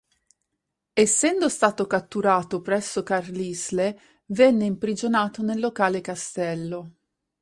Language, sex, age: Italian, female, 30-39